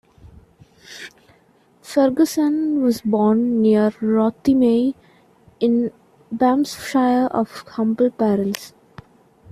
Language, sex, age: English, female, 19-29